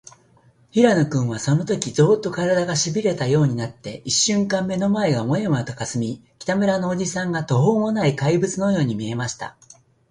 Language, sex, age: Japanese, male, 60-69